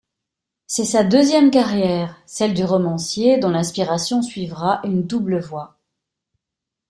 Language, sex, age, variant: French, female, 50-59, Français de métropole